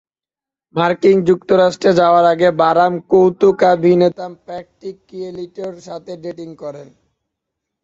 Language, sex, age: Bengali, male, 19-29